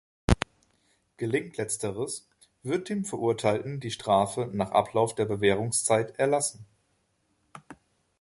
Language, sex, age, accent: German, male, 19-29, Deutschland Deutsch